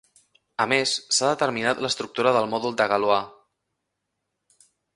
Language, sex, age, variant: Catalan, male, 19-29, Central